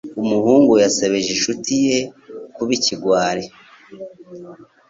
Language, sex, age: Kinyarwanda, male, 30-39